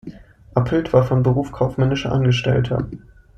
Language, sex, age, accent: German, male, 19-29, Deutschland Deutsch